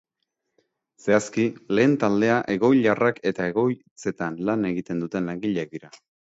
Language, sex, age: Basque, male, 30-39